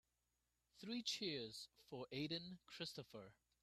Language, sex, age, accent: English, male, 40-49, Hong Kong English